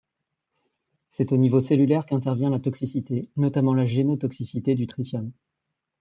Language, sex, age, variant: French, male, 30-39, Français de métropole